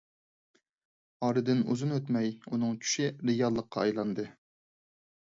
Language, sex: Uyghur, male